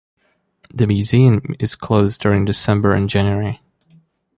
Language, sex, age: English, male, 19-29